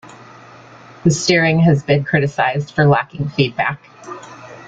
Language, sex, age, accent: English, female, 50-59, United States English